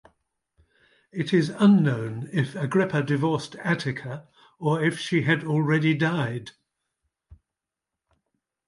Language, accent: English, England English